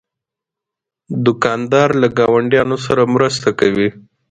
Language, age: Pashto, 30-39